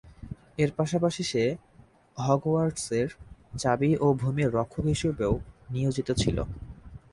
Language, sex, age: Bengali, male, 19-29